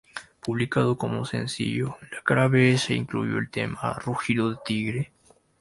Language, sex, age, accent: Spanish, male, 19-29, Andino-Pacífico: Colombia, Perú, Ecuador, oeste de Bolivia y Venezuela andina